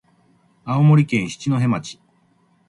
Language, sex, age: Japanese, male, 50-59